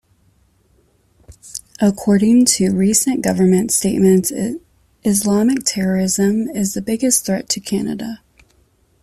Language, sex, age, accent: English, female, 40-49, United States English